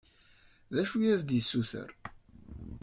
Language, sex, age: Kabyle, male, 19-29